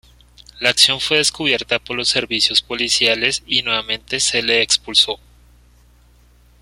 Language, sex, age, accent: Spanish, male, 30-39, Caribe: Cuba, Venezuela, Puerto Rico, República Dominicana, Panamá, Colombia caribeña, México caribeño, Costa del golfo de México